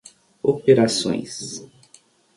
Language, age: Portuguese, 30-39